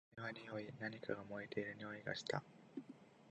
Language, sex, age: Japanese, male, 19-29